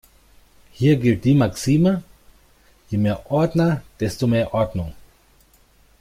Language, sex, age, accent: German, male, 40-49, Deutschland Deutsch